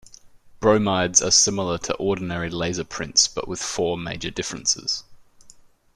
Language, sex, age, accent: English, male, 19-29, Australian English